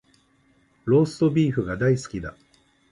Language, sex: Japanese, male